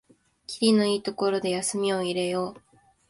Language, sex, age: Japanese, female, 19-29